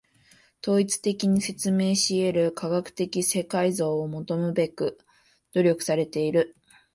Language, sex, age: Japanese, female, 19-29